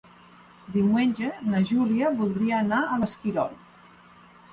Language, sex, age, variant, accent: Catalan, female, 50-59, Nord-Occidental, Empordanès